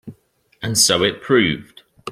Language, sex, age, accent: English, male, 30-39, England English